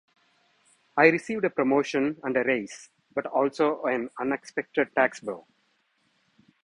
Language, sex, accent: English, male, India and South Asia (India, Pakistan, Sri Lanka)